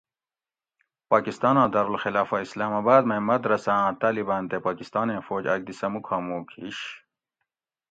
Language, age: Gawri, 40-49